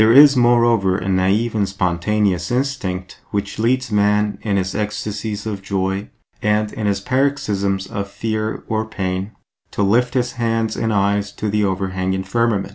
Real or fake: real